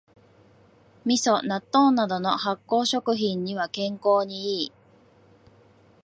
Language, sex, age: Japanese, female, 40-49